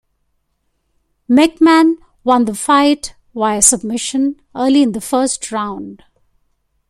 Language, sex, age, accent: English, female, 50-59, India and South Asia (India, Pakistan, Sri Lanka)